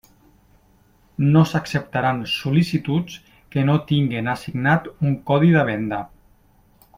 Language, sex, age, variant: Catalan, male, 40-49, Central